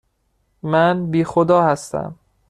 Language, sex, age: Persian, male, 19-29